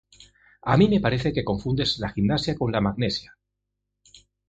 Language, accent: Spanish, España: Centro-Sur peninsular (Madrid, Toledo, Castilla-La Mancha)